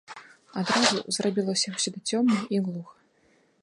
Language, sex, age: Belarusian, female, 30-39